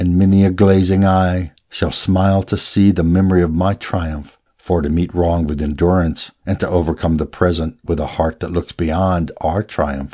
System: none